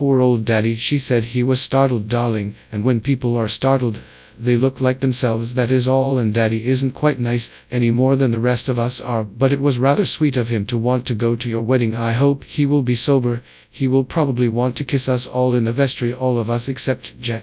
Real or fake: fake